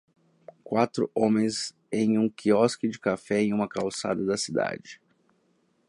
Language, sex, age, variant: Portuguese, male, 19-29, Portuguese (Brasil)